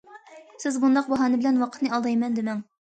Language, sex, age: Uyghur, female, under 19